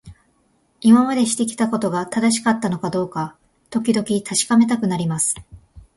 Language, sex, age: Japanese, female, 19-29